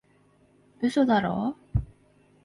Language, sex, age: Japanese, female, 19-29